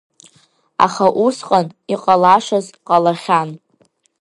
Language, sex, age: Abkhazian, female, under 19